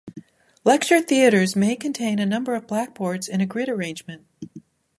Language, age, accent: English, 40-49, United States English